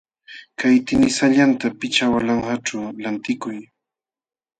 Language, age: Jauja Wanca Quechua, 40-49